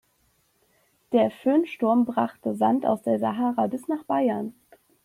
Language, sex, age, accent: German, female, 19-29, Deutschland Deutsch